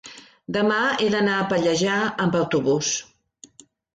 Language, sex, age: Catalan, female, 60-69